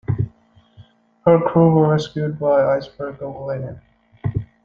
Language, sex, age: English, male, 19-29